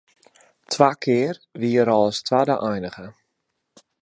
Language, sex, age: Western Frisian, male, 19-29